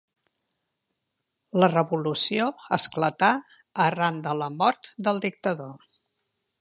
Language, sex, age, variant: Catalan, female, 70-79, Central